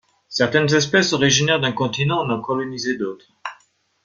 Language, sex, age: French, male, 50-59